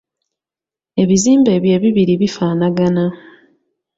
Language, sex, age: Ganda, female, 30-39